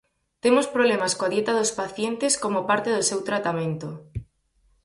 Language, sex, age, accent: Galician, female, 19-29, Normativo (estándar)